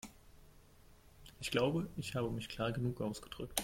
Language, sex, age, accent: German, male, 19-29, Deutschland Deutsch